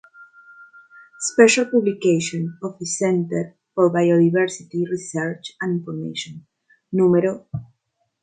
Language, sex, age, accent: Spanish, female, 40-49, Andino-Pacífico: Colombia, Perú, Ecuador, oeste de Bolivia y Venezuela andina